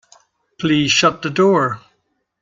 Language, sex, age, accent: English, male, 60-69, Scottish English